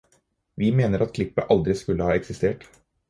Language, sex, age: Norwegian Bokmål, male, 30-39